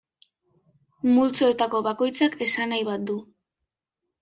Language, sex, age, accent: Basque, female, under 19, Mendebalekoa (Araba, Bizkaia, Gipuzkoako mendebaleko herri batzuk)